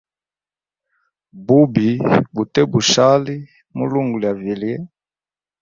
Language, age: Hemba, 19-29